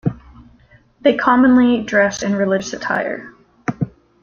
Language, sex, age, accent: English, female, 19-29, United States English